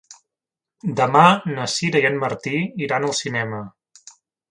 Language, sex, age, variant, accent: Catalan, male, 30-39, Central, central